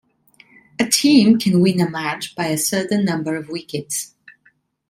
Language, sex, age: English, female, 30-39